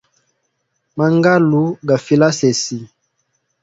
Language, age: Hemba, 19-29